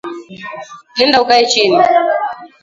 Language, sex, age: Swahili, female, 19-29